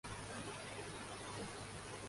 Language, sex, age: Urdu, female, 19-29